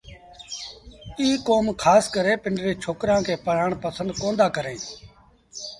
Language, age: Sindhi Bhil, 40-49